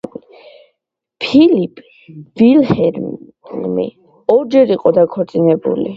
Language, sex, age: Georgian, female, under 19